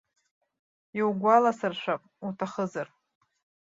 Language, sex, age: Abkhazian, female, 40-49